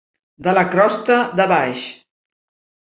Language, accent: Catalan, Barceloní